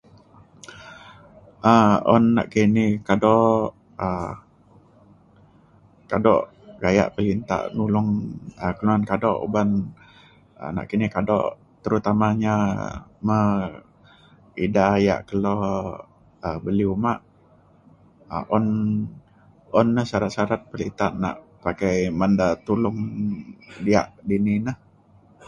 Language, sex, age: Mainstream Kenyah, male, 30-39